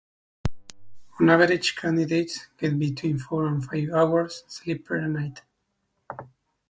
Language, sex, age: English, male, 19-29